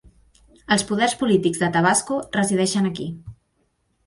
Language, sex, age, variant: Catalan, female, 19-29, Central